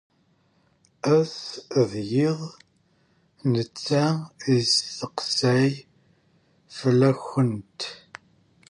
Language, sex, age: Kabyle, male, 40-49